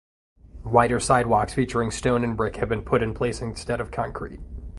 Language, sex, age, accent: English, male, 19-29, United States English